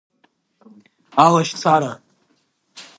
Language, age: Abkhazian, under 19